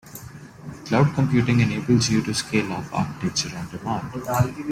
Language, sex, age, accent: English, male, 19-29, India and South Asia (India, Pakistan, Sri Lanka)